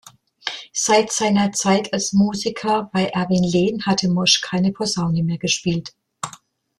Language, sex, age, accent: German, female, 60-69, Deutschland Deutsch